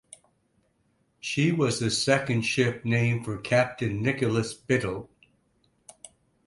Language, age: English, 70-79